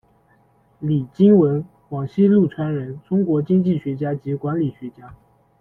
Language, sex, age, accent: Chinese, male, 19-29, 出生地：浙江省